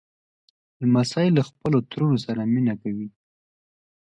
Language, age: Pashto, 19-29